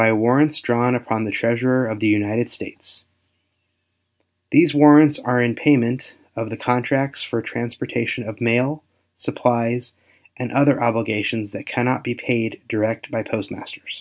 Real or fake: real